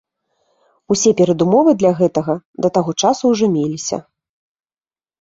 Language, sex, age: Belarusian, female, 30-39